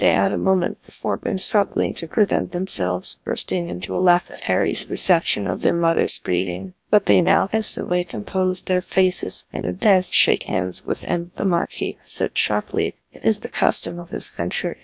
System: TTS, GlowTTS